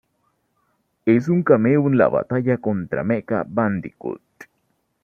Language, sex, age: Spanish, male, 19-29